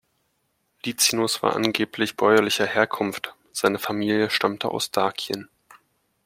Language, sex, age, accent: German, male, 30-39, Deutschland Deutsch